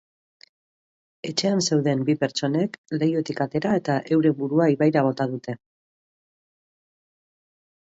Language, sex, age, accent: Basque, female, 40-49, Mendebalekoa (Araba, Bizkaia, Gipuzkoako mendebaleko herri batzuk)